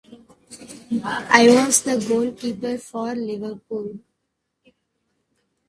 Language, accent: English, United States English